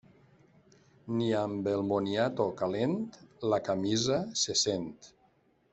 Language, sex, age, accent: Catalan, male, 50-59, valencià